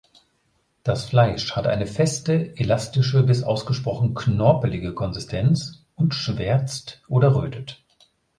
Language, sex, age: German, male, 50-59